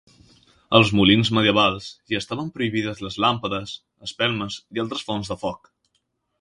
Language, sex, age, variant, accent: Catalan, male, under 19, Central, central; valencià